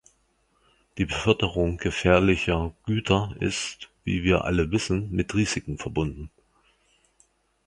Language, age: German, 40-49